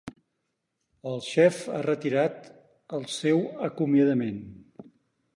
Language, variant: Catalan, Central